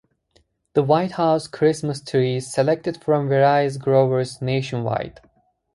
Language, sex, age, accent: English, male, 19-29, United States English